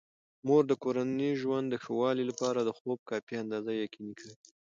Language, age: Pashto, 19-29